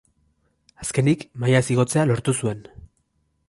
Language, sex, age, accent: Basque, male, 19-29, Erdialdekoa edo Nafarra (Gipuzkoa, Nafarroa)